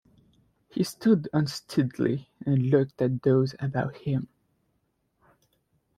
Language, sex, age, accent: English, male, 19-29, United States English